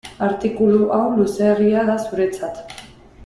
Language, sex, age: Basque, female, 19-29